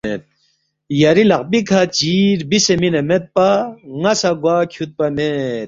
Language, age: Balti, 30-39